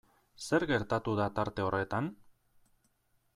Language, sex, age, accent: Basque, male, 40-49, Erdialdekoa edo Nafarra (Gipuzkoa, Nafarroa)